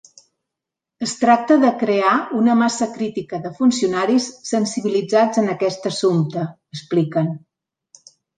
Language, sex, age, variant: Catalan, female, 50-59, Central